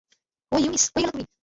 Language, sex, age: Bengali, female, 19-29